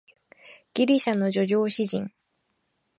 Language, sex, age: Japanese, female, 19-29